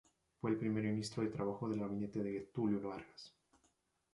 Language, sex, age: Spanish, male, 19-29